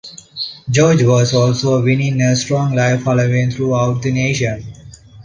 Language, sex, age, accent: English, male, 30-39, India and South Asia (India, Pakistan, Sri Lanka)